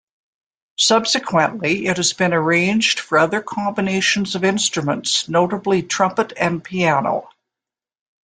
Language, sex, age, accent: English, female, 60-69, Canadian English